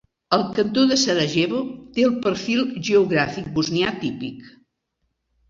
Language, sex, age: Catalan, female, 70-79